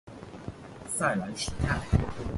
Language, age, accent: Chinese, 19-29, 出生地：上海市